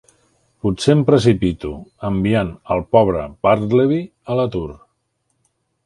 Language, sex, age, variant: Catalan, male, 60-69, Central